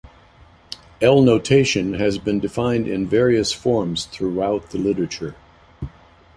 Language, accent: English, United States English